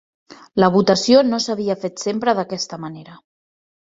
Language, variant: Catalan, Central